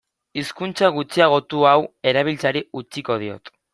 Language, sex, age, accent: Basque, male, 19-29, Mendebalekoa (Araba, Bizkaia, Gipuzkoako mendebaleko herri batzuk)